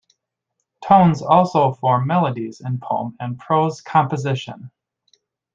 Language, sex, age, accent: English, male, 19-29, United States English